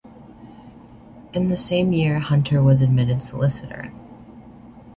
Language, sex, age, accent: English, male, under 19, United States English